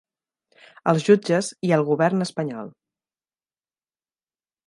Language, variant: Catalan, Central